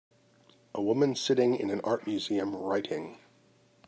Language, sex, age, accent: English, male, 50-59, United States English